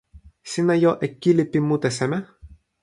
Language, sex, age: Toki Pona, male, 19-29